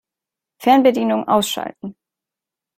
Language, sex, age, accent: German, female, 19-29, Deutschland Deutsch